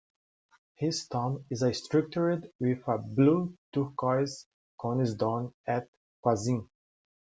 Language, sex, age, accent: English, male, 30-39, United States English